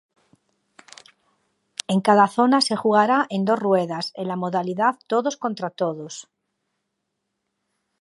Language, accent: Spanish, España: Norte peninsular (Asturias, Castilla y León, Cantabria, País Vasco, Navarra, Aragón, La Rioja, Guadalajara, Cuenca)